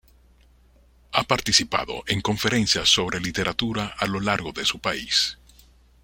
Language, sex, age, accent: Spanish, male, 50-59, Caribe: Cuba, Venezuela, Puerto Rico, República Dominicana, Panamá, Colombia caribeña, México caribeño, Costa del golfo de México